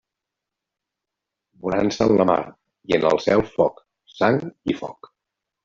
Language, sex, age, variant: Catalan, male, 50-59, Central